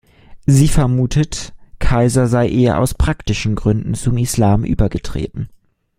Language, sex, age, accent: German, male, 19-29, Deutschland Deutsch